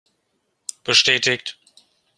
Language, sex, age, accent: German, male, 50-59, Deutschland Deutsch